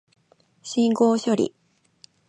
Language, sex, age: Japanese, female, 40-49